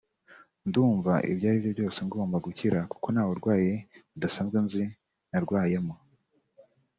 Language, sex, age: Kinyarwanda, male, 19-29